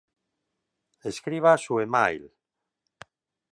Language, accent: Spanish, España: Norte peninsular (Asturias, Castilla y León, Cantabria, País Vasco, Navarra, Aragón, La Rioja, Guadalajara, Cuenca)